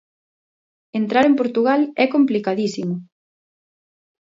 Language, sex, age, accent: Galician, female, 19-29, Normativo (estándar)